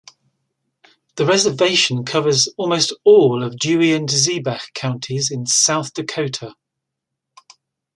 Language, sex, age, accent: English, male, 50-59, England English